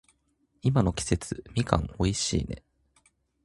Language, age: Japanese, 19-29